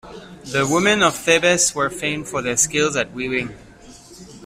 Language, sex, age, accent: English, male, 30-39, Singaporean English